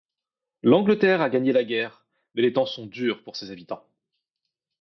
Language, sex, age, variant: French, male, 19-29, Français de métropole